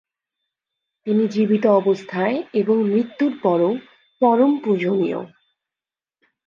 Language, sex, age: Bengali, female, 19-29